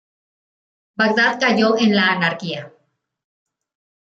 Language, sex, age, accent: Spanish, female, 40-49, México